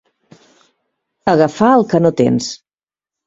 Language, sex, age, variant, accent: Catalan, female, 40-49, Central, Català central